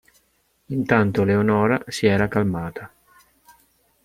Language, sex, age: Italian, male, 40-49